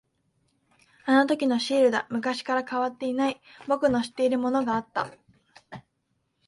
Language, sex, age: Japanese, female, 19-29